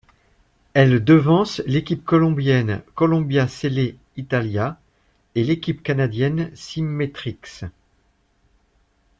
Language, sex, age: French, male, 50-59